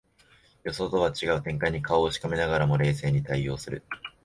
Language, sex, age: Japanese, male, 19-29